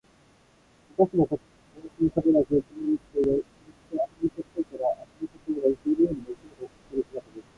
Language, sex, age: Japanese, male, 19-29